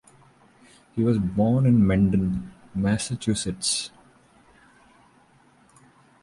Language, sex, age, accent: English, male, 30-39, India and South Asia (India, Pakistan, Sri Lanka)